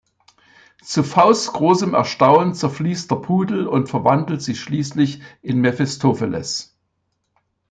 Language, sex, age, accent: German, male, 70-79, Deutschland Deutsch